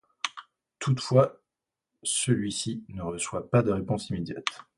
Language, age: French, 40-49